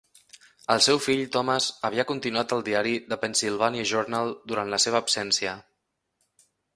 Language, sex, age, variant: Catalan, male, 19-29, Central